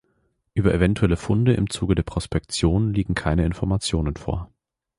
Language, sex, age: German, male, 19-29